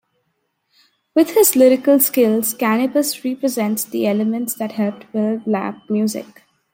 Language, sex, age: English, female, under 19